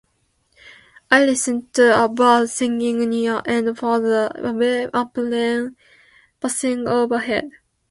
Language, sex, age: English, female, 19-29